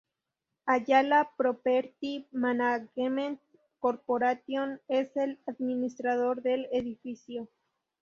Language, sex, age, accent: Spanish, female, 19-29, México